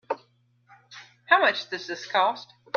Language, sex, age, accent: English, female, 50-59, United States English